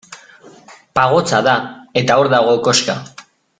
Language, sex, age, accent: Basque, male, 40-49, Mendebalekoa (Araba, Bizkaia, Gipuzkoako mendebaleko herri batzuk)